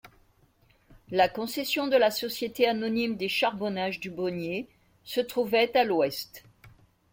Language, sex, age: French, female, 60-69